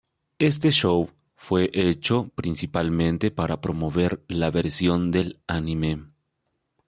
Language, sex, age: Spanish, male, 40-49